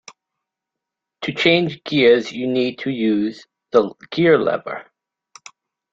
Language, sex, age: English, male, 50-59